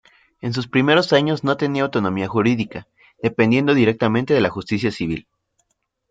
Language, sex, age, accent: Spanish, male, 19-29, México